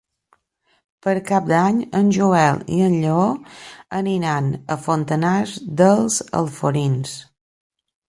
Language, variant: Catalan, Balear